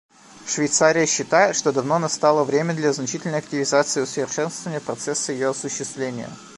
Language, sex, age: Russian, male, 19-29